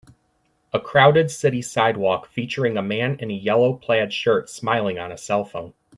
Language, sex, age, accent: English, male, 19-29, United States English